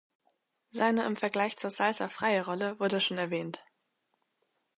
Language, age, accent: German, under 19, Deutschland Deutsch